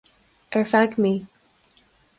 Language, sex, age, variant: Irish, female, 19-29, Gaeilge na Mumhan